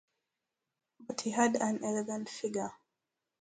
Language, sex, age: English, female, 19-29